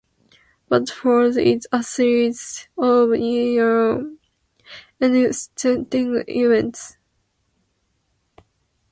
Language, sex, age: English, female, 19-29